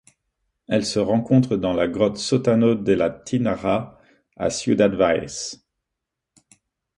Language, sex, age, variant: French, male, 30-39, Français de métropole